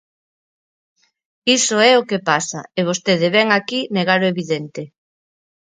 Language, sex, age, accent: Galician, female, 40-49, Normativo (estándar)